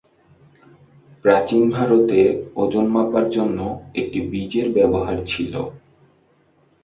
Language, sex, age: Bengali, male, 19-29